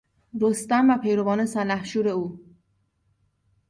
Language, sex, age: Persian, female, 30-39